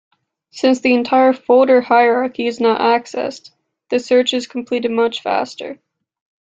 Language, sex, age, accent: English, female, under 19, United States English